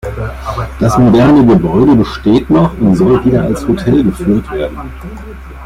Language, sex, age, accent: German, male, 40-49, Deutschland Deutsch